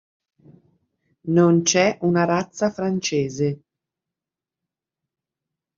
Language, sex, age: Italian, female, 40-49